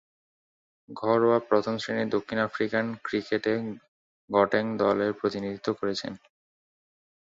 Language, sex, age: Bengali, male, 19-29